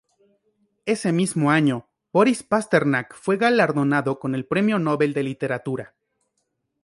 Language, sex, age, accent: Spanish, male, 19-29, México